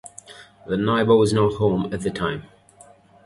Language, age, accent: English, 19-29, England English